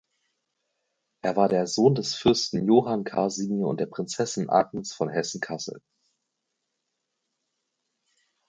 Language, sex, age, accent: German, female, under 19, Deutschland Deutsch